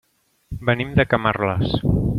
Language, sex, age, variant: Catalan, male, 40-49, Central